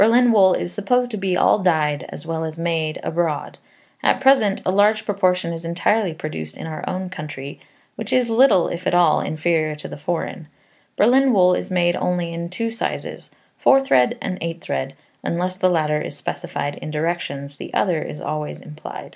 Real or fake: real